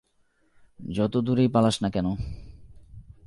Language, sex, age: Bengali, male, 19-29